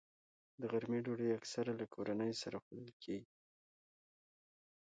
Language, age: Pashto, 19-29